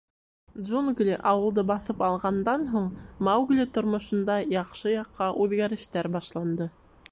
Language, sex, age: Bashkir, female, 19-29